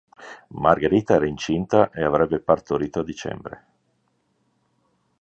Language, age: Italian, 50-59